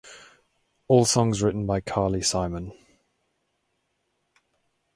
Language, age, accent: English, 19-29, England English